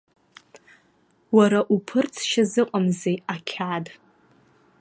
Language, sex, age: Abkhazian, female, under 19